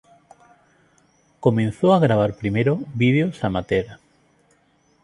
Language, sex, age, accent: Spanish, male, 50-59, España: Sur peninsular (Andalucia, Extremadura, Murcia)